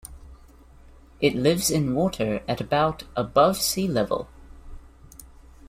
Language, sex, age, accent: English, male, 19-29, New Zealand English